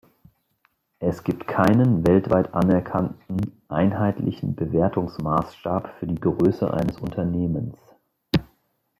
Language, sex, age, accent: German, male, 40-49, Deutschland Deutsch